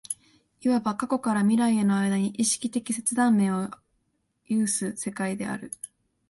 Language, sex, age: Japanese, female, under 19